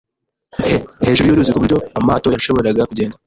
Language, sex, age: Kinyarwanda, male, 19-29